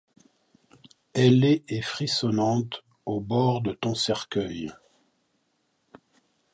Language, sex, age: French, male, 60-69